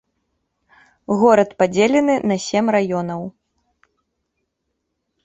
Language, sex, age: Belarusian, female, 19-29